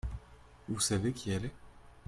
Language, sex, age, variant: French, male, 19-29, Français de métropole